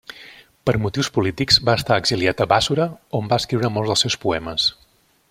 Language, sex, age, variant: Catalan, male, 40-49, Central